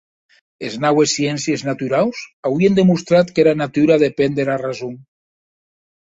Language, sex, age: Occitan, male, 60-69